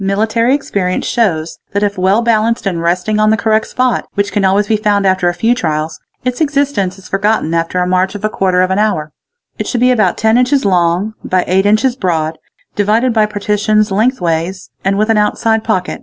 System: none